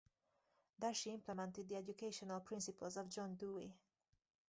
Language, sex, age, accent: English, female, 19-29, United States English